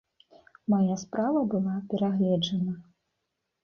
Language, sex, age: Belarusian, female, 30-39